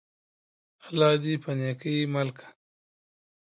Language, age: Pashto, 40-49